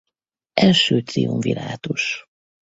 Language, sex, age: Hungarian, female, 50-59